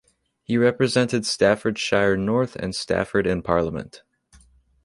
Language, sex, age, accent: English, male, under 19, United States English